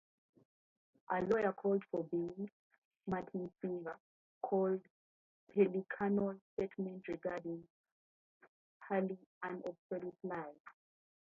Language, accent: English, United States English